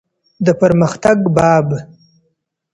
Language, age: Pashto, 19-29